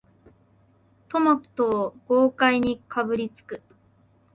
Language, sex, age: Japanese, female, 19-29